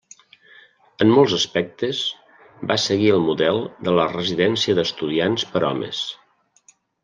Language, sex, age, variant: Catalan, male, 60-69, Central